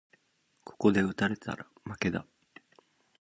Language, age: Japanese, 30-39